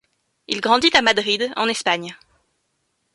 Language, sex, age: French, female, 19-29